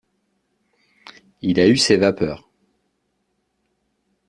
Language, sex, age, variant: French, male, 30-39, Français de métropole